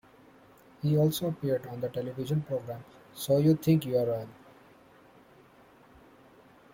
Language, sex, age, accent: English, male, 19-29, India and South Asia (India, Pakistan, Sri Lanka)